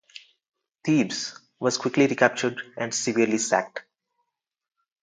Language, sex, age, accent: English, male, 19-29, India and South Asia (India, Pakistan, Sri Lanka)